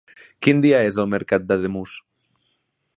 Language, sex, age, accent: Catalan, male, 19-29, Ebrenc